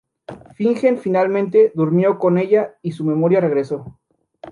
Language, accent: Spanish, México